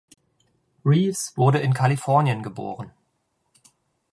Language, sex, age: German, male, 40-49